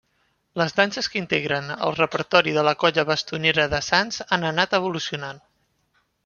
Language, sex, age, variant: Catalan, male, 19-29, Central